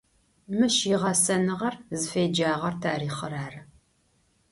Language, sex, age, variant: Adyghe, female, 50-59, Адыгабзэ (Кирил, пстэумэ зэдыряе)